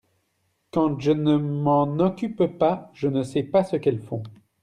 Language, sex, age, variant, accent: French, male, 30-39, Français d'Europe, Français de Belgique